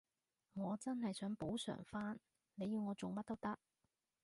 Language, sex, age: Cantonese, female, 30-39